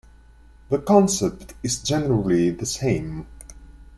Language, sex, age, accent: English, male, 30-39, England English